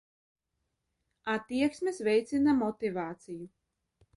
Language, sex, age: Latvian, female, 19-29